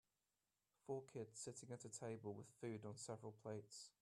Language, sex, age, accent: English, male, 19-29, England English